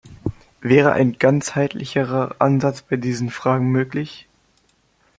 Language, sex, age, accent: German, male, under 19, Deutschland Deutsch